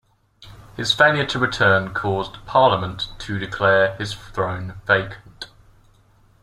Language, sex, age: English, male, 19-29